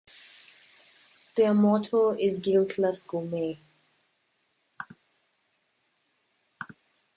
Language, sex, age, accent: English, female, 19-29, England English